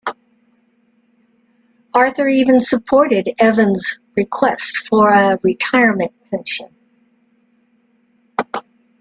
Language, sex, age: English, female, 60-69